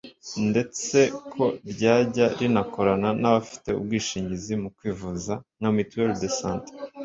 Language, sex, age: Kinyarwanda, female, 19-29